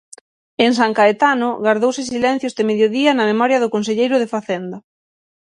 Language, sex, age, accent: Galician, female, 19-29, Oriental (común en zona oriental); Normativo (estándar)